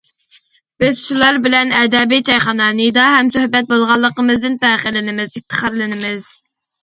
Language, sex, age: Uyghur, female, under 19